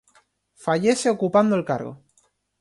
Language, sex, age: Spanish, male, 19-29